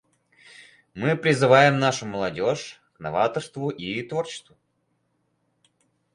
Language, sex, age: Russian, male, under 19